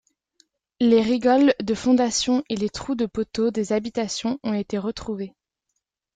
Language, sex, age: French, female, 19-29